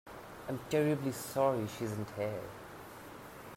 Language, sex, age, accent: English, male, 19-29, India and South Asia (India, Pakistan, Sri Lanka)